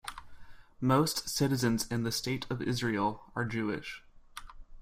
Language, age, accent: English, 19-29, United States English